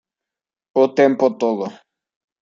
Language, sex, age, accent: Spanish, male, under 19, México